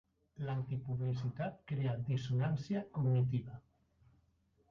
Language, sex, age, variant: Catalan, male, 60-69, Central